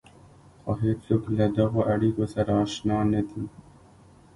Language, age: Pashto, 19-29